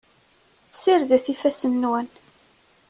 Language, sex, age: Kabyle, female, 30-39